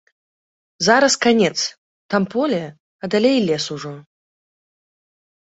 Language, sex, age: Belarusian, female, 19-29